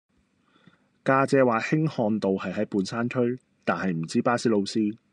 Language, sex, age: Cantonese, male, 19-29